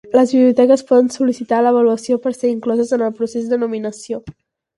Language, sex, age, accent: Catalan, female, under 19, gironí